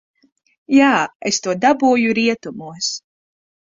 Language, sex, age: Latvian, female, 19-29